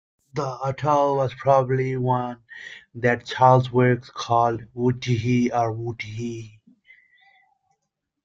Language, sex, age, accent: English, male, 19-29, India and South Asia (India, Pakistan, Sri Lanka)